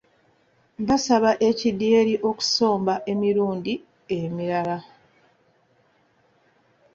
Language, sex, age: Ganda, female, 30-39